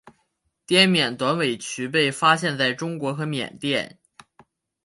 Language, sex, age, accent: Chinese, male, 19-29, 出生地：黑龙江省